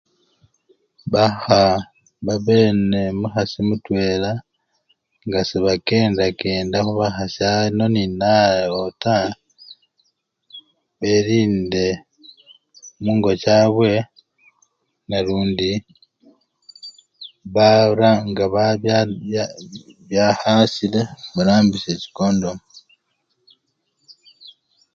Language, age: Luyia, 40-49